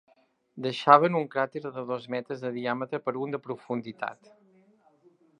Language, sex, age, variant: Catalan, male, 40-49, Central